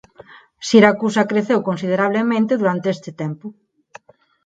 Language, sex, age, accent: Galician, female, 40-49, Neofalante